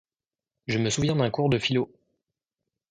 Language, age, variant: French, 19-29, Français de métropole